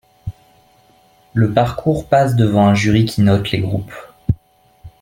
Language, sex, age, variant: French, male, 19-29, Français de métropole